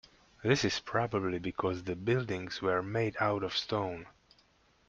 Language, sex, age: English, male, 30-39